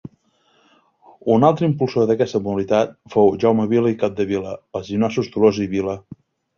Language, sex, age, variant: Catalan, male, 30-39, Central